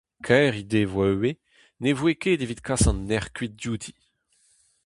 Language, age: Breton, 30-39